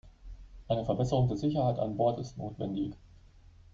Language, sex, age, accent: German, male, 40-49, Deutschland Deutsch